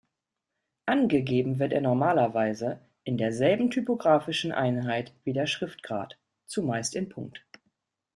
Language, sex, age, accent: German, female, 40-49, Deutschland Deutsch